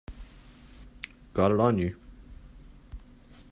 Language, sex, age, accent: English, male, 30-39, Irish English